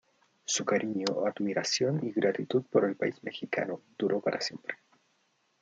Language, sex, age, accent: Spanish, male, 19-29, Chileno: Chile, Cuyo